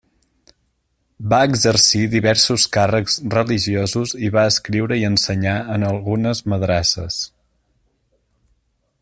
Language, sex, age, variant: Catalan, male, 19-29, Central